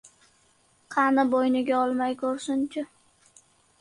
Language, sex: Uzbek, male